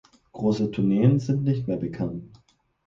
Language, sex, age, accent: German, male, 19-29, Deutschland Deutsch